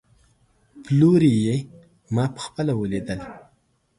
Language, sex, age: Pashto, male, 19-29